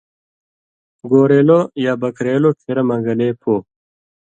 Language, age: Indus Kohistani, 30-39